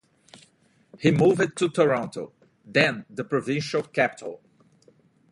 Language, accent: English, United States English